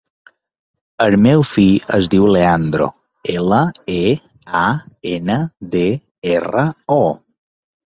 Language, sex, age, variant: Catalan, male, 40-49, Balear